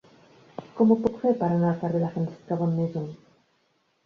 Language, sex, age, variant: Catalan, female, 40-49, Central